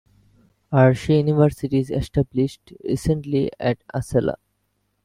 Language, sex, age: English, male, 19-29